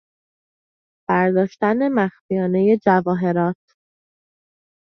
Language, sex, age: Persian, female, 19-29